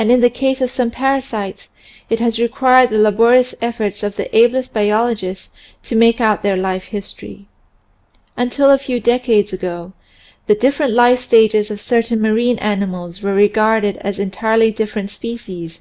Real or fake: real